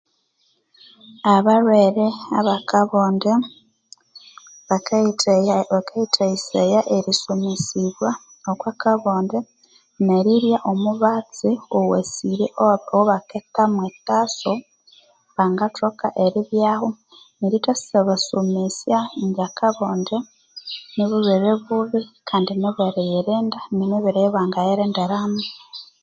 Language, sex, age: Konzo, female, 30-39